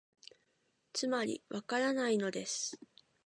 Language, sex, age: Japanese, female, 19-29